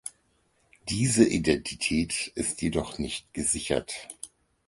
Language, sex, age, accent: German, male, 50-59, Deutschland Deutsch